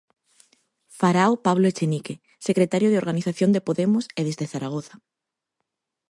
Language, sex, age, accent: Galician, female, 19-29, Oriental (común en zona oriental)